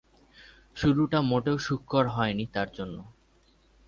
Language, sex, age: Bengali, male, 19-29